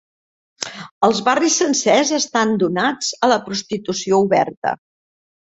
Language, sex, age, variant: Catalan, female, 60-69, Central